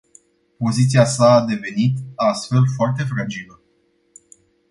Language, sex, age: Romanian, male, 19-29